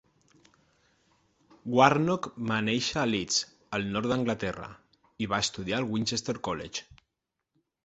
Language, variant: Catalan, Central